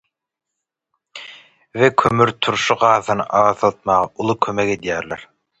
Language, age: Turkmen, 19-29